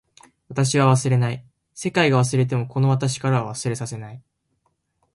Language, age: Japanese, 19-29